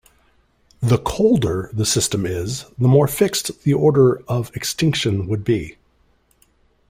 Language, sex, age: English, male, 40-49